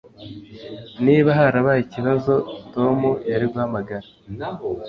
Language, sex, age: Kinyarwanda, male, 19-29